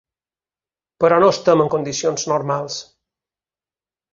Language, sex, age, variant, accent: Catalan, male, 30-39, Balear, mallorquí